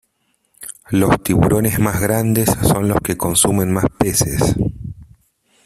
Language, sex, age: Spanish, male, 40-49